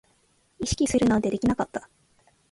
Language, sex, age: Japanese, female, 19-29